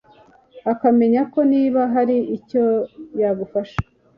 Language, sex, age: Kinyarwanda, female, 40-49